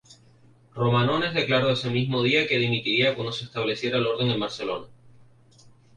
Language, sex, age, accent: Spanish, male, 19-29, España: Islas Canarias